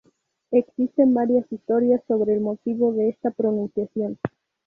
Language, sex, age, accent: Spanish, female, 19-29, México